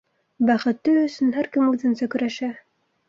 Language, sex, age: Bashkir, female, under 19